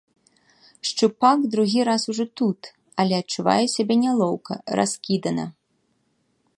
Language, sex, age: Belarusian, female, 30-39